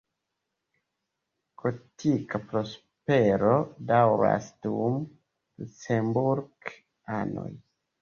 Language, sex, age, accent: Esperanto, male, 19-29, Internacia